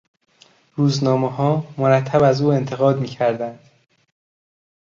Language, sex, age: Persian, male, 30-39